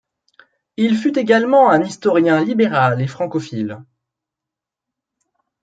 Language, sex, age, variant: French, male, 19-29, Français de métropole